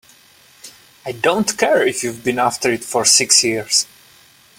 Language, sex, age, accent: English, male, 30-39, United States English